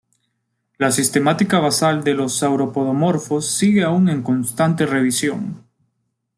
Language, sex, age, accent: Spanish, male, 19-29, América central